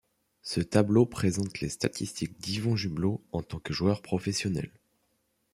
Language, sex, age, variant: French, male, under 19, Français de métropole